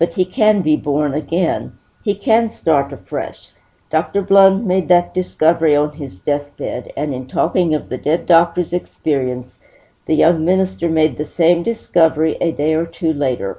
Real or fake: real